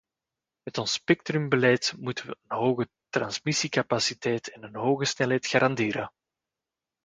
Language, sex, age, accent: Dutch, male, 40-49, Belgisch Nederlands